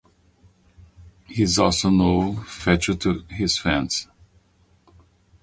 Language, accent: English, United States English